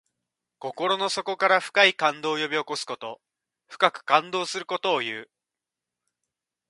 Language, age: Japanese, 30-39